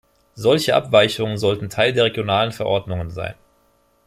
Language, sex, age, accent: German, male, 30-39, Deutschland Deutsch